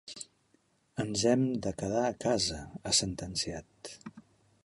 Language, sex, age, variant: Catalan, male, 70-79, Central